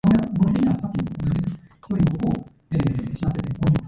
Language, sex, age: English, female, 19-29